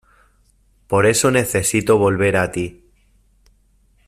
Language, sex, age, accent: Spanish, male, 40-49, España: Norte peninsular (Asturias, Castilla y León, Cantabria, País Vasco, Navarra, Aragón, La Rioja, Guadalajara, Cuenca)